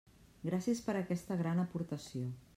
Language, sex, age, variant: Catalan, female, 40-49, Central